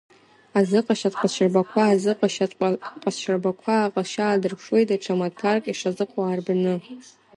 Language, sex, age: Abkhazian, female, under 19